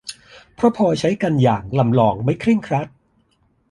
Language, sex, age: Thai, male, 40-49